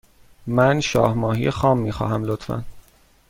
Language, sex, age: Persian, male, 30-39